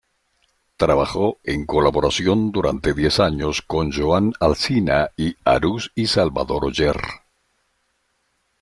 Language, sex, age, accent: Spanish, male, 50-59, América central